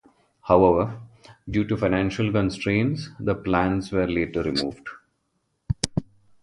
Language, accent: English, India and South Asia (India, Pakistan, Sri Lanka)